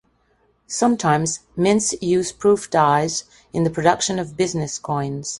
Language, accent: English, Canadian English